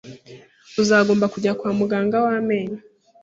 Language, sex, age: Kinyarwanda, female, 19-29